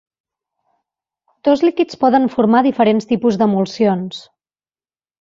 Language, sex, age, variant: Catalan, female, 40-49, Central